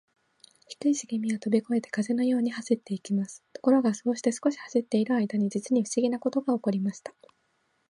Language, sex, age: Japanese, female, 19-29